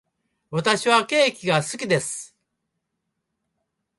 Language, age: Japanese, 70-79